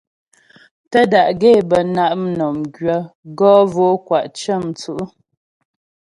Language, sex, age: Ghomala, female, 30-39